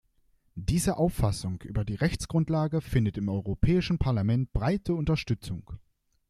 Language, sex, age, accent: German, male, under 19, Deutschland Deutsch